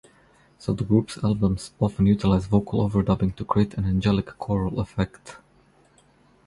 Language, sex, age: English, male, 30-39